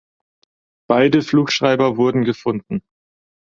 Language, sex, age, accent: German, male, 19-29, Deutschland Deutsch